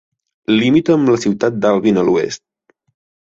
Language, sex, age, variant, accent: Catalan, male, 19-29, Central, gironí; Garrotxi